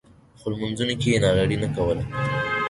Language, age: Pashto, 19-29